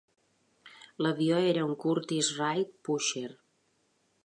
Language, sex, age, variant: Catalan, female, 40-49, Balear